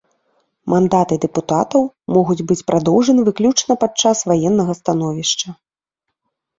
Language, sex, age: Belarusian, female, 30-39